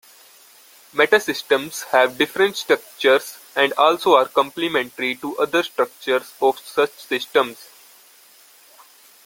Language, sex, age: English, male, under 19